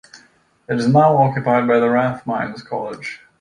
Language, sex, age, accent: English, male, 30-39, United States English